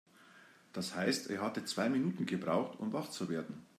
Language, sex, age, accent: German, male, 50-59, Deutschland Deutsch